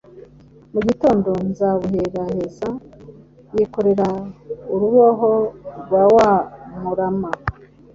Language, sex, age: Kinyarwanda, female, 40-49